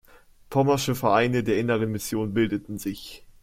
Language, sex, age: German, male, under 19